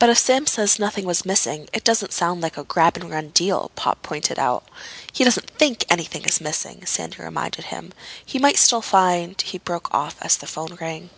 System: none